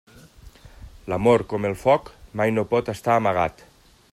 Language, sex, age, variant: Catalan, male, 40-49, Nord-Occidental